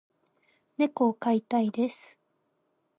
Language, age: Japanese, 19-29